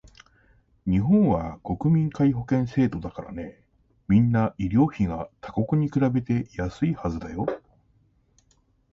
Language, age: Japanese, 40-49